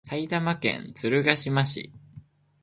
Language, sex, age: Japanese, male, 19-29